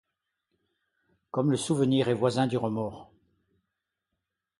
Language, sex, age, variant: French, male, 70-79, Français de métropole